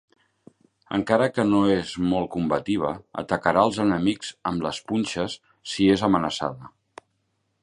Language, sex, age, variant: Catalan, male, 40-49, Central